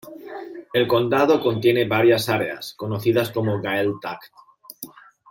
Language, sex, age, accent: Spanish, male, 30-39, España: Centro-Sur peninsular (Madrid, Toledo, Castilla-La Mancha)